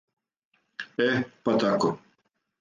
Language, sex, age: Serbian, male, 50-59